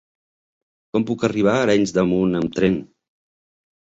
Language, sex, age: Catalan, male, 40-49